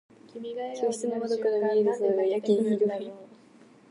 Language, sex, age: Japanese, female, 19-29